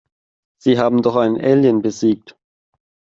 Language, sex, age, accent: German, male, 19-29, Deutschland Deutsch